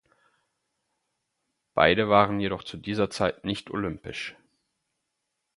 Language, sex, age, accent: German, male, 30-39, Deutschland Deutsch